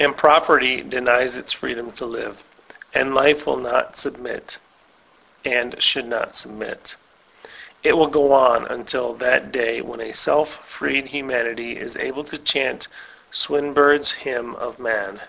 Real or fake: real